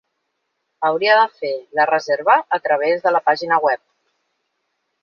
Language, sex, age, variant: Catalan, female, 30-39, Central